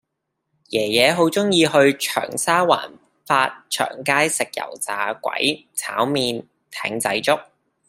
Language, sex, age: Cantonese, male, 19-29